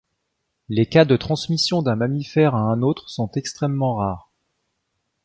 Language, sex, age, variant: French, male, 30-39, Français de métropole